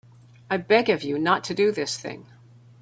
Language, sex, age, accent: English, female, 50-59, Canadian English